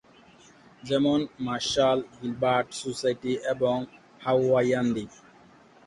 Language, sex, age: Bengali, male, 19-29